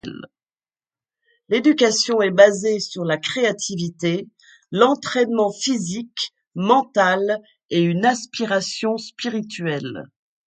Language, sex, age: French, female, 60-69